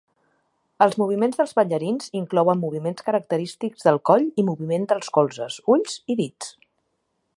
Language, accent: Catalan, central; nord-occidental